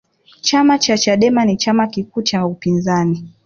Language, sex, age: Swahili, female, 19-29